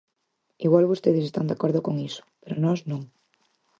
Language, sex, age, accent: Galician, female, 19-29, Central (gheada)